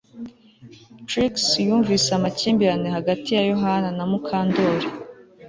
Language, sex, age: Kinyarwanda, female, 19-29